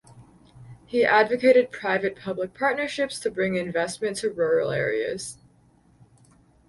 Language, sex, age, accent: English, female, 19-29, Canadian English